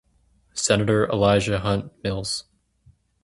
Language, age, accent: English, 19-29, Canadian English